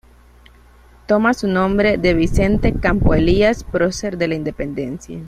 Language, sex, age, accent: Spanish, female, 19-29, Caribe: Cuba, Venezuela, Puerto Rico, República Dominicana, Panamá, Colombia caribeña, México caribeño, Costa del golfo de México